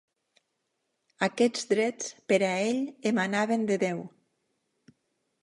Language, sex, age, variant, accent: Catalan, female, 50-59, Nord-Occidental, Neutre